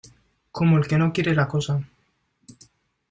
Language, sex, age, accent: Spanish, male, 19-29, España: Centro-Sur peninsular (Madrid, Toledo, Castilla-La Mancha)